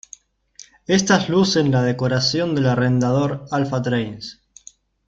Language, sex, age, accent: Spanish, male, 19-29, Rioplatense: Argentina, Uruguay, este de Bolivia, Paraguay